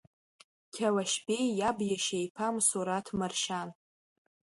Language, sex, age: Abkhazian, female, under 19